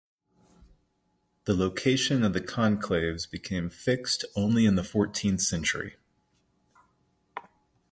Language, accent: English, United States English